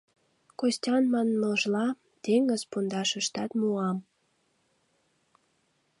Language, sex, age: Mari, female, 19-29